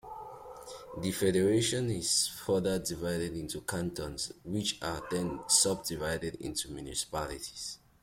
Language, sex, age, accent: English, male, 19-29, England English